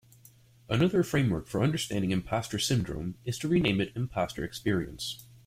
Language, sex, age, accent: English, male, 19-29, United States English